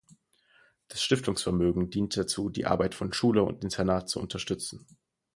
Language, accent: German, Deutschland Deutsch